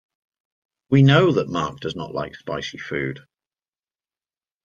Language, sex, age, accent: English, male, 40-49, England English